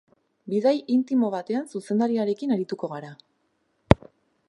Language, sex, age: Basque, female, 19-29